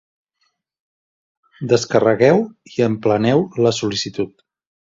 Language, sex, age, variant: Catalan, male, 40-49, Central